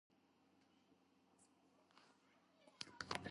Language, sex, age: Georgian, female, 19-29